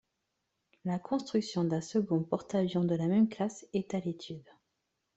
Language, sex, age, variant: French, female, 30-39, Français de métropole